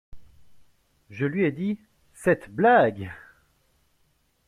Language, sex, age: French, male, 30-39